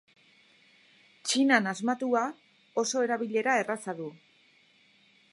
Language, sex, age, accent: Basque, female, 50-59, Erdialdekoa edo Nafarra (Gipuzkoa, Nafarroa)